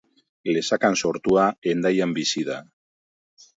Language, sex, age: Basque, male, 50-59